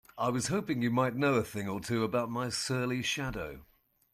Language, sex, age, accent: English, male, 60-69, England English